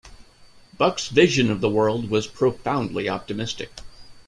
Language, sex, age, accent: English, male, 40-49, United States English